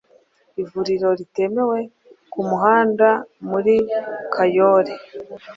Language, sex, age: Kinyarwanda, female, 19-29